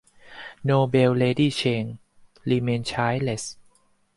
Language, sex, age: English, male, 30-39